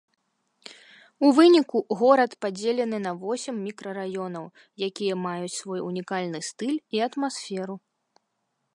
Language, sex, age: Belarusian, female, 30-39